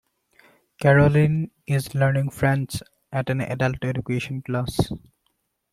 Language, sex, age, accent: English, male, 19-29, India and South Asia (India, Pakistan, Sri Lanka)